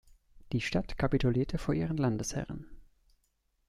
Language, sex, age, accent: German, male, 19-29, Deutschland Deutsch